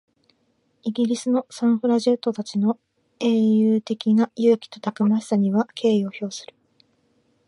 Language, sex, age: Japanese, female, 19-29